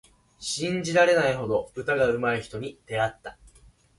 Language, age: Japanese, 19-29